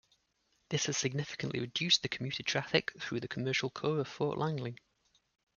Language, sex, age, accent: English, male, 30-39, England English